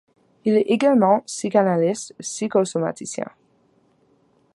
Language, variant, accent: French, Français d'Amérique du Nord, Français du Canada